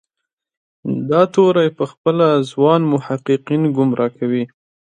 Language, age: Pashto, 19-29